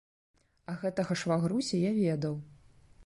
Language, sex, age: Belarusian, female, 30-39